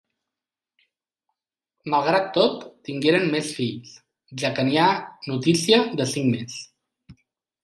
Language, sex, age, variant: Catalan, male, 30-39, Central